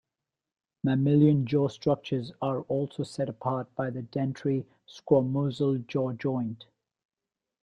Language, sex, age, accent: English, male, 30-39, Australian English